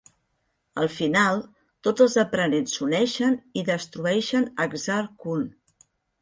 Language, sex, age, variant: Catalan, female, 50-59, Central